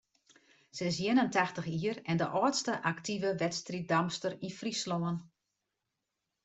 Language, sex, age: Western Frisian, female, 50-59